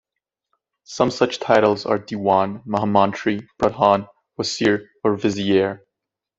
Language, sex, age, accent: English, male, 19-29, United States English